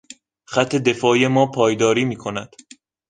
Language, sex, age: Persian, male, under 19